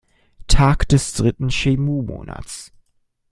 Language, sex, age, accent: German, male, 19-29, Deutschland Deutsch